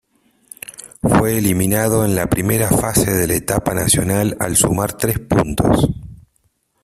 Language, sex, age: Spanish, male, 40-49